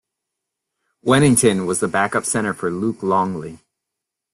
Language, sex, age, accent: English, male, 40-49, United States English